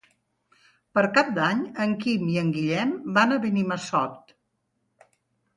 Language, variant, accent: Catalan, Central, central